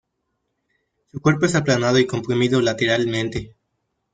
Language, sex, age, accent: Spanish, male, 19-29, México